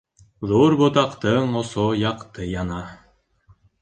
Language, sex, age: Bashkir, male, 19-29